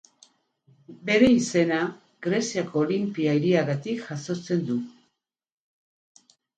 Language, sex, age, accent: Basque, female, 50-59, Mendebalekoa (Araba, Bizkaia, Gipuzkoako mendebaleko herri batzuk)